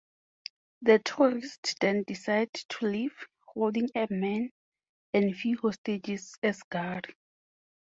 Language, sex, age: English, female, 19-29